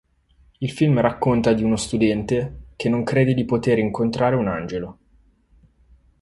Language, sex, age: Italian, male, 30-39